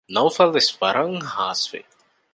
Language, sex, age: Divehi, male, 19-29